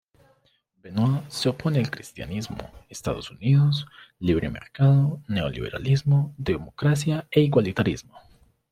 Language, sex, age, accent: Spanish, male, 19-29, Andino-Pacífico: Colombia, Perú, Ecuador, oeste de Bolivia y Venezuela andina